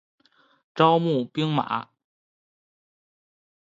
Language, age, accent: Chinese, under 19, 出生地：天津市